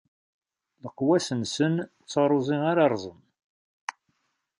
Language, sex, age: Kabyle, male, 50-59